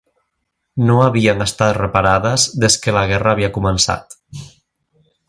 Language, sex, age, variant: Catalan, male, 19-29, Central